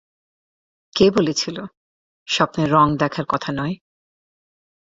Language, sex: Bengali, female